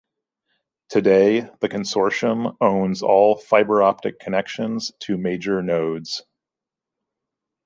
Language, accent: English, United States English